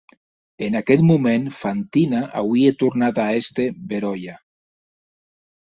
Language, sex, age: Occitan, male, 60-69